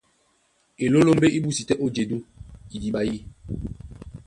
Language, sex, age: Duala, female, 19-29